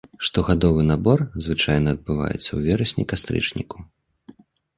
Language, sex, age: Belarusian, male, 30-39